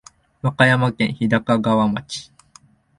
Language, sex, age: Japanese, male, 19-29